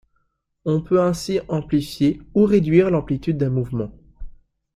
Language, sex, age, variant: French, male, 19-29, Français de métropole